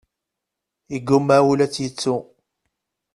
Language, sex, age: Kabyle, male, 30-39